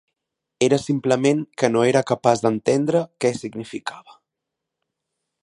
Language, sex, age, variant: Catalan, male, 30-39, Central